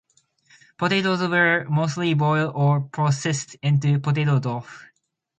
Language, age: English, 19-29